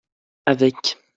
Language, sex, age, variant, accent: French, male, 19-29, Français d'Europe, Français de Suisse